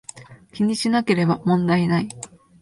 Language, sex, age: Japanese, female, 19-29